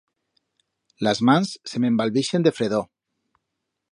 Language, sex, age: Aragonese, male, 40-49